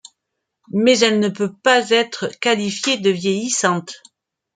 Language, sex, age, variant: French, female, 40-49, Français de métropole